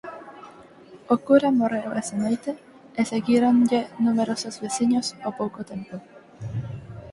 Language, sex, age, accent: Galician, female, 19-29, Neofalante